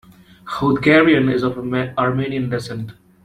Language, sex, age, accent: English, male, 30-39, India and South Asia (India, Pakistan, Sri Lanka)